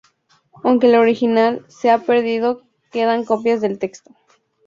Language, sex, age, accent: Spanish, female, 19-29, México